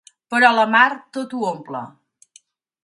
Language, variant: Catalan, Central